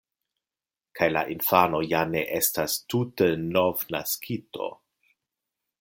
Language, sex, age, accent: Esperanto, male, 50-59, Internacia